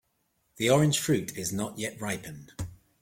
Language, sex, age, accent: English, male, 40-49, England English